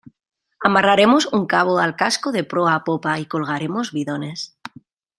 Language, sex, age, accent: Spanish, female, 30-39, España: Centro-Sur peninsular (Madrid, Toledo, Castilla-La Mancha)